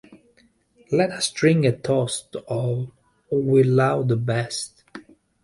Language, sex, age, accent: English, male, 30-39, England English